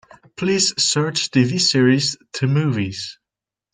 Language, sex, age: English, male, under 19